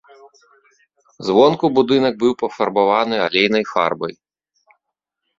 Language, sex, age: Belarusian, male, 30-39